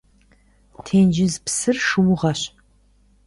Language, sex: Kabardian, female